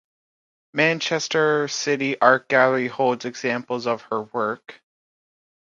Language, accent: English, United States English